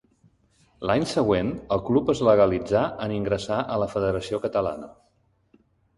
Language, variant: Catalan, Central